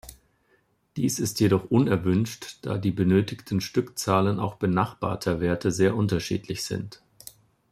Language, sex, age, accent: German, male, 40-49, Deutschland Deutsch